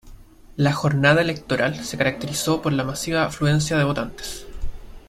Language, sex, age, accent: Spanish, male, 19-29, Chileno: Chile, Cuyo